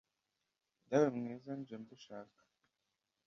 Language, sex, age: Kinyarwanda, male, under 19